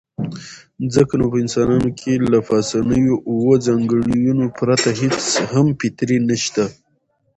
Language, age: Pashto, 19-29